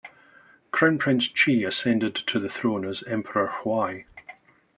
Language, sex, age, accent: English, male, 40-49, Scottish English